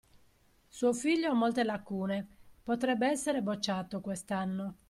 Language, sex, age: Italian, female, 50-59